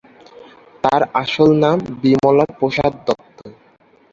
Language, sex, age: Bengali, male, 19-29